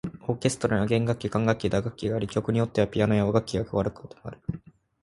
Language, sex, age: Japanese, male, 19-29